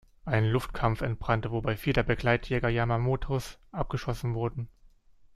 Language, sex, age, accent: German, male, 30-39, Deutschland Deutsch